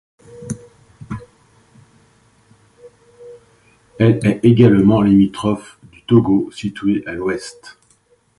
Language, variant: French, Français de métropole